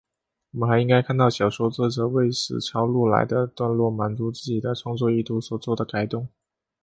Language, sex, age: Chinese, male, 19-29